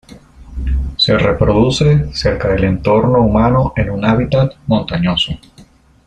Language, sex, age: Spanish, male, 30-39